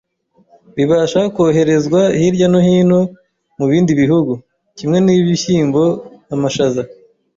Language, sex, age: Kinyarwanda, male, 30-39